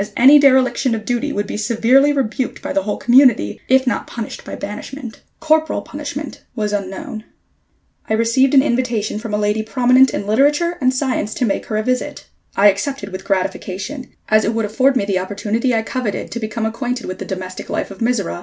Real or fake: real